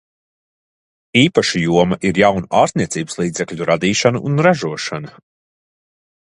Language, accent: Latvian, nav